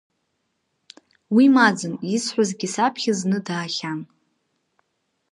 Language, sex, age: Abkhazian, female, 19-29